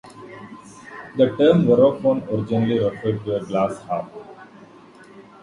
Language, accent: English, India and South Asia (India, Pakistan, Sri Lanka)